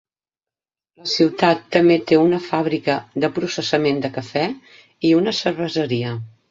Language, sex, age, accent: Catalan, female, 50-59, balear; central